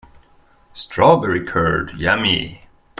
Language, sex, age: English, male, 30-39